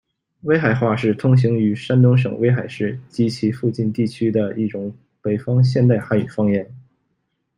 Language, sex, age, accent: Chinese, male, 19-29, 出生地：吉林省